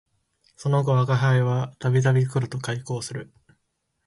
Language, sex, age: Japanese, male, 19-29